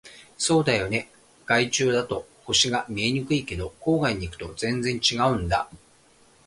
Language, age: Japanese, 40-49